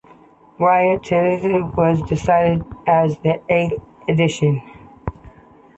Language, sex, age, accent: English, female, 30-39, United States English